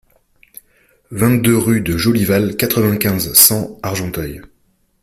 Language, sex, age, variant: French, male, 19-29, Français de métropole